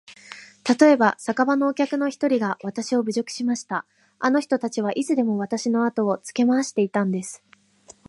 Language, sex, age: Japanese, female, 19-29